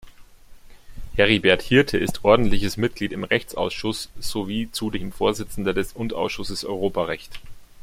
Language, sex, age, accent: German, male, 19-29, Deutschland Deutsch